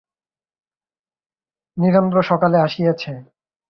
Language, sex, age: Bengali, male, 30-39